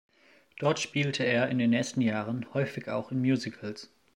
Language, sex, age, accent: German, male, 19-29, Deutschland Deutsch